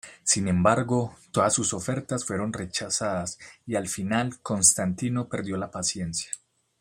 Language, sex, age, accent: Spanish, male, 19-29, Caribe: Cuba, Venezuela, Puerto Rico, República Dominicana, Panamá, Colombia caribeña, México caribeño, Costa del golfo de México